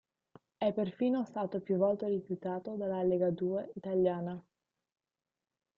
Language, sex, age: Italian, female, 19-29